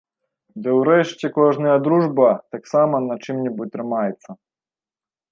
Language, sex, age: Belarusian, male, 19-29